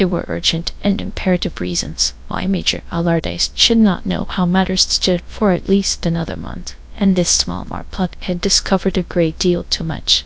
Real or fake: fake